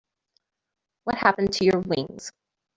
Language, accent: English, United States English